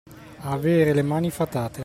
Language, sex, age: Italian, male, 40-49